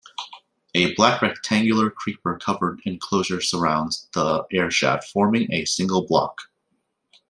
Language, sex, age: English, male, 19-29